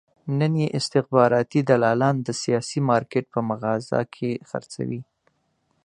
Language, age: Pashto, 30-39